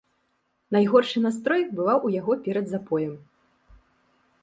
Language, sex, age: Belarusian, female, 30-39